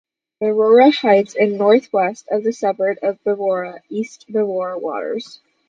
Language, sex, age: English, female, under 19